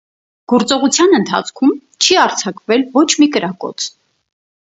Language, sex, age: Armenian, female, 30-39